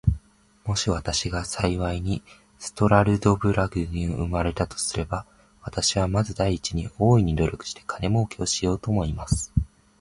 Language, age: Japanese, 19-29